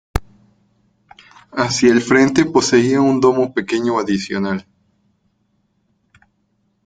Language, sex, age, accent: Spanish, male, 30-39, México